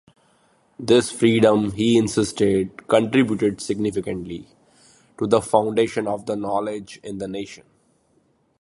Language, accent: English, India and South Asia (India, Pakistan, Sri Lanka)